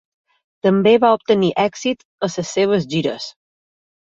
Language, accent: Catalan, mallorquí